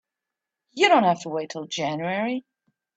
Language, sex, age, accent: English, female, 30-39, United States English